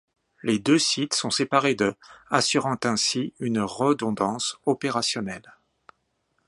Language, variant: French, Français de métropole